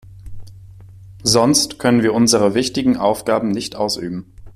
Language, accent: German, Deutschland Deutsch